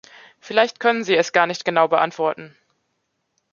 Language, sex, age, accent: German, female, 30-39, Deutschland Deutsch